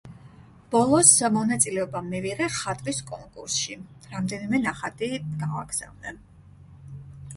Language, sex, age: Georgian, female, 40-49